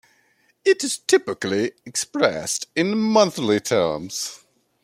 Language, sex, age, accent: English, male, 30-39, United States English